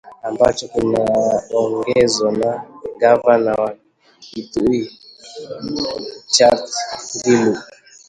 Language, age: Swahili, 30-39